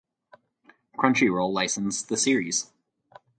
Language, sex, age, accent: English, male, 30-39, United States English